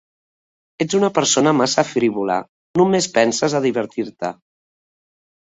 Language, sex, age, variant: Catalan, female, 50-59, Septentrional